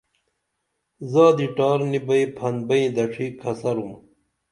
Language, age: Dameli, 40-49